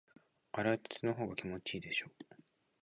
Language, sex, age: Japanese, male, 19-29